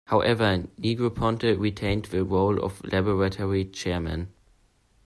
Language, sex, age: English, male, under 19